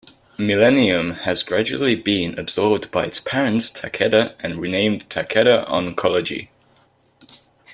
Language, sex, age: English, male, under 19